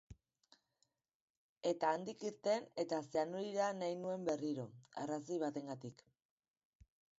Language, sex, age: Basque, female, 40-49